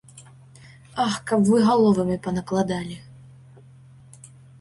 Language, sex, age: Belarusian, female, 19-29